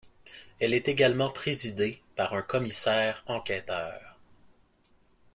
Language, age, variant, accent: French, 19-29, Français d'Amérique du Nord, Français du Canada